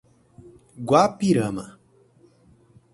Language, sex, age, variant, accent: Portuguese, male, 19-29, Portuguese (Brasil), Paulista